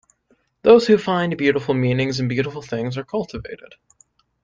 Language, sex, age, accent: English, male, 19-29, United States English